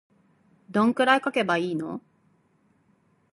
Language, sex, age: Japanese, female, 40-49